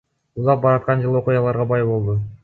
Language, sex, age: Kyrgyz, male, 19-29